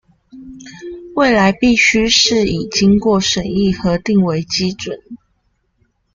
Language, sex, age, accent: Chinese, female, 19-29, 出生地：高雄市